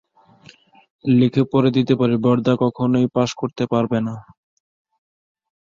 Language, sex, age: Bengali, male, 19-29